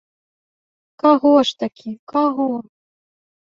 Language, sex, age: Belarusian, female, 19-29